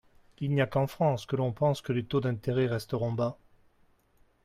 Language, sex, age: French, male, 60-69